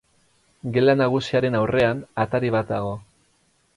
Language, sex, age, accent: Basque, male, 30-39, Erdialdekoa edo Nafarra (Gipuzkoa, Nafarroa)